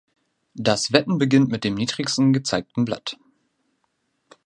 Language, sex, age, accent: German, male, 19-29, Deutschland Deutsch